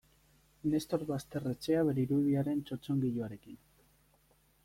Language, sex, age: Basque, male, 19-29